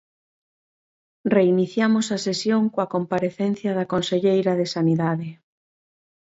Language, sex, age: Galician, female, 40-49